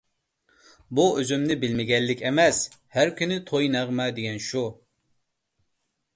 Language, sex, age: Uyghur, male, 30-39